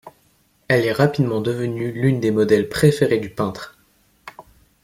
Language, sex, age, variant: French, male, under 19, Français de métropole